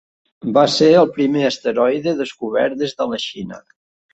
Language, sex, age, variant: Catalan, male, 60-69, Central